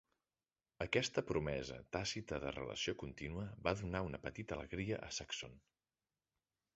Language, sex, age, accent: Catalan, male, 30-39, central; nord-occidental; septentrional